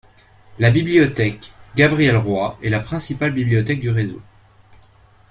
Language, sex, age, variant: French, male, under 19, Français de métropole